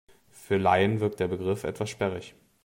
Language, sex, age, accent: German, male, 30-39, Deutschland Deutsch